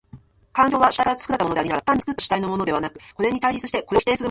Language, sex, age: Japanese, female, 40-49